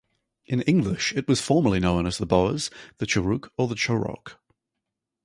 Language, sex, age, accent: English, male, 30-39, New Zealand English